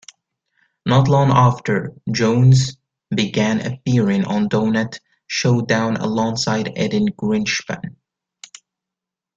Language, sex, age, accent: English, male, 19-29, United States English